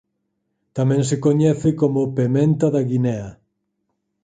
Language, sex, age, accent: Galician, male, 30-39, Normativo (estándar)